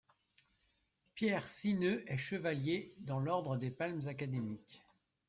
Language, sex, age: French, male, 40-49